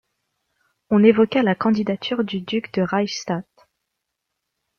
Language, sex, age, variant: French, female, 19-29, Français de métropole